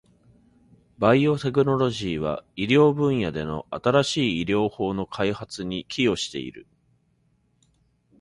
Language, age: Japanese, 40-49